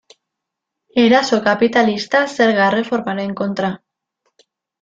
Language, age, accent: Basque, 19-29, Erdialdekoa edo Nafarra (Gipuzkoa, Nafarroa)